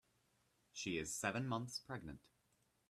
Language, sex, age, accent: English, male, 19-29, United States English